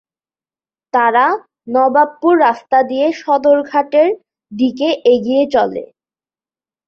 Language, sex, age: Bengali, female, 19-29